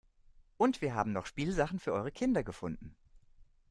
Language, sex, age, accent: German, male, 19-29, Deutschland Deutsch